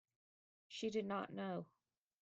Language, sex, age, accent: English, female, 19-29, United States English